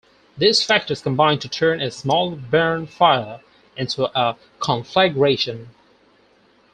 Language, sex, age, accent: English, male, 19-29, England English